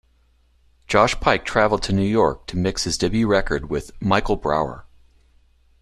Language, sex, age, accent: English, male, 40-49, United States English